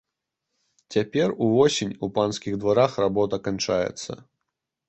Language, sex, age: Belarusian, male, 19-29